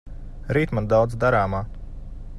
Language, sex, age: Latvian, male, 30-39